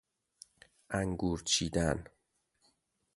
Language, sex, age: Persian, male, 30-39